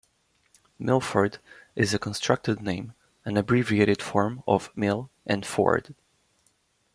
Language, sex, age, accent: English, male, 19-29, United States English